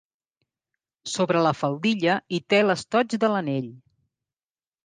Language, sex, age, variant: Catalan, female, 40-49, Central